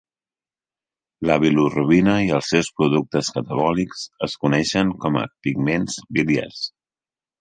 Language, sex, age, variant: Catalan, male, 30-39, Central